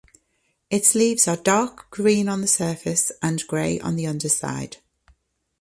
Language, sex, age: English, female, 50-59